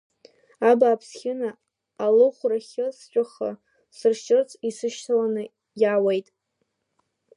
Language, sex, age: Abkhazian, female, under 19